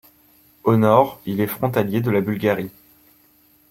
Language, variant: French, Français de métropole